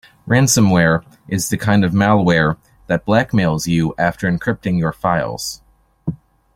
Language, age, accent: English, 30-39, United States English